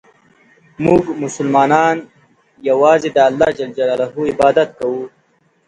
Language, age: Pashto, 19-29